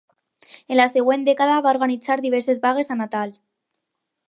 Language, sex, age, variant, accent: Catalan, female, under 19, Alacantí, aprenent (recent, des del castellà)